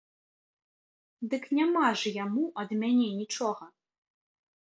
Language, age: Belarusian, 19-29